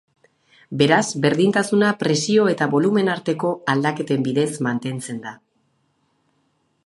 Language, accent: Basque, Erdialdekoa edo Nafarra (Gipuzkoa, Nafarroa)